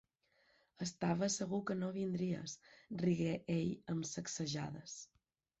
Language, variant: Catalan, Balear